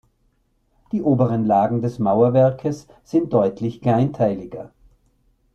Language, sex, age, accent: German, male, 40-49, Österreichisches Deutsch